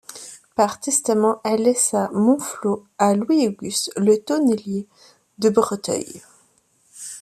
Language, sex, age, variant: French, female, 30-39, Français de métropole